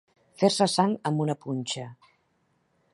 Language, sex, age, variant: Catalan, female, 40-49, Central